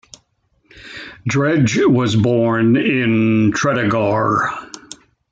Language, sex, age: English, male, 80-89